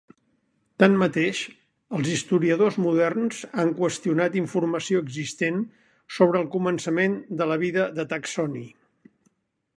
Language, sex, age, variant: Catalan, male, 70-79, Central